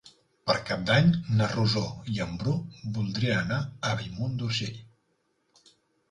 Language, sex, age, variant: Catalan, male, 40-49, Central